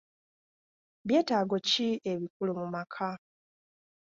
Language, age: Ganda, 30-39